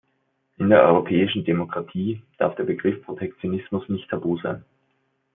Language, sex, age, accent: German, male, 19-29, Österreichisches Deutsch